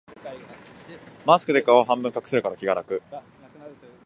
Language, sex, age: Japanese, male, 19-29